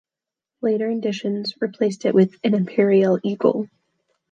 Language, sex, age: English, female, 19-29